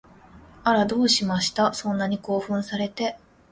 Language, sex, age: Japanese, female, 19-29